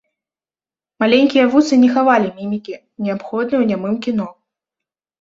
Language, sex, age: Belarusian, female, under 19